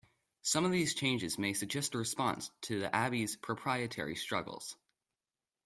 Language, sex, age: English, male, under 19